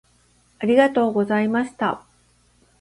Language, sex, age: Japanese, female, 50-59